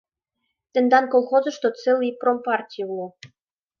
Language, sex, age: Mari, female, 19-29